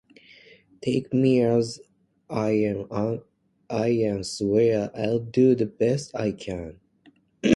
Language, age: Japanese, 19-29